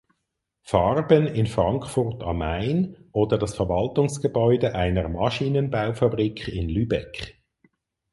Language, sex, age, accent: German, male, 40-49, Schweizerdeutsch